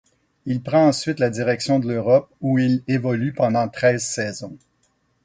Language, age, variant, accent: French, 50-59, Français d'Amérique du Nord, Français du Canada